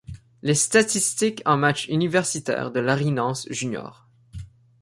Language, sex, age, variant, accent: French, male, 19-29, Français d'Amérique du Nord, Français du Canada